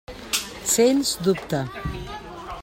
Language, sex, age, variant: Catalan, female, 50-59, Central